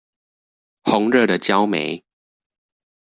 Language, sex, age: Chinese, male, under 19